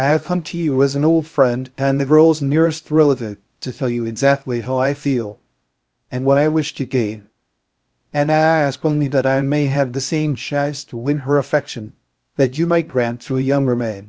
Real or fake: fake